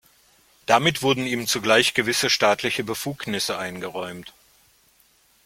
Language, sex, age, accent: German, male, 40-49, Deutschland Deutsch